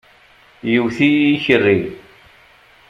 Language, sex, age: Kabyle, male, 40-49